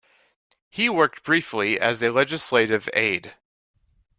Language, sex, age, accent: English, male, under 19, United States English